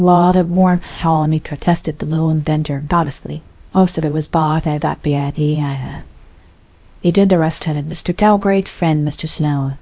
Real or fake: fake